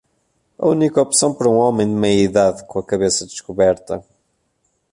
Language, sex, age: Portuguese, male, 19-29